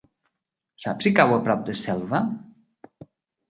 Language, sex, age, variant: Catalan, male, 40-49, Balear